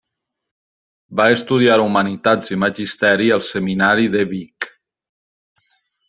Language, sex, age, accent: Catalan, male, 50-59, valencià